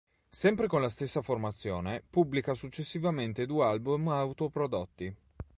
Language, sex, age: Italian, male, 30-39